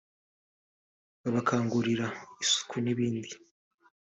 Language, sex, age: Kinyarwanda, male, 19-29